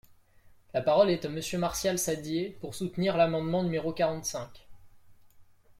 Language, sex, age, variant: French, male, 19-29, Français de métropole